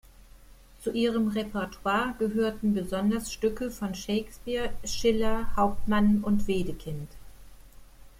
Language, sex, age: German, female, 50-59